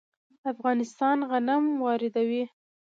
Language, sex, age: Pashto, female, under 19